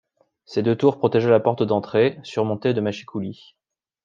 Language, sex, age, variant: French, male, 19-29, Français de métropole